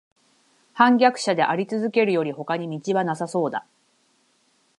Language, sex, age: Japanese, female, 30-39